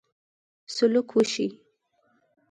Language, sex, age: Pashto, female, 19-29